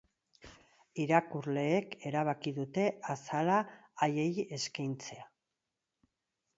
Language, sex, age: Basque, female, 50-59